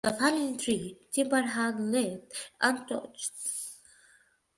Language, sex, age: English, female, 40-49